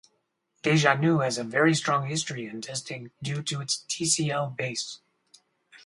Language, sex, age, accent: English, male, 40-49, United States English